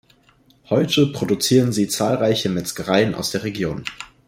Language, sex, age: German, male, under 19